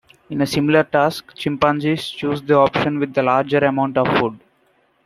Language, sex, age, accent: English, male, under 19, India and South Asia (India, Pakistan, Sri Lanka)